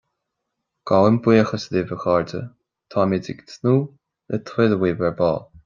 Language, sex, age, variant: Irish, male, 30-39, Gaeilge Chonnacht